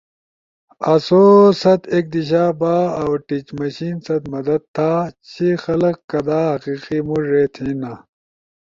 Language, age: Ushojo, 19-29